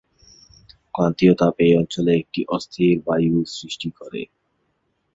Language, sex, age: Bengali, male, 19-29